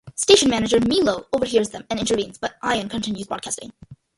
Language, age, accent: English, under 19, United States English